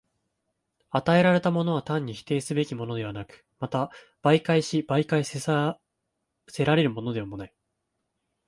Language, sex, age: Japanese, male, 19-29